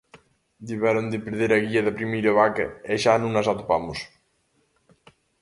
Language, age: Galician, 19-29